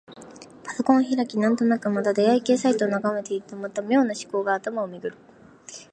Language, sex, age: Japanese, female, 19-29